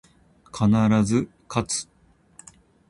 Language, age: Japanese, 50-59